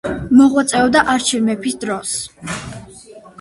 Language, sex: Georgian, female